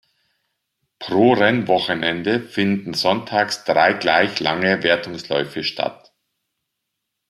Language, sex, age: German, male, 50-59